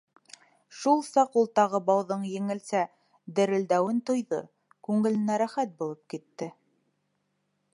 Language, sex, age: Bashkir, female, 19-29